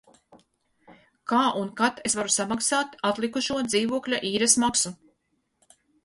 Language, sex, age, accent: Latvian, female, 50-59, Latgaliešu